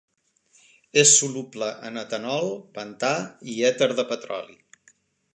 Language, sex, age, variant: Catalan, male, 50-59, Central